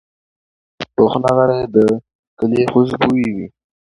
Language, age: Pashto, 19-29